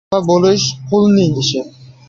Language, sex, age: Uzbek, male, under 19